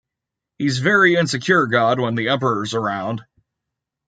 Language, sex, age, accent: English, male, 30-39, United States English